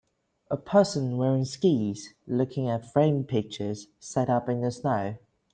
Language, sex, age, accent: English, male, 19-29, England English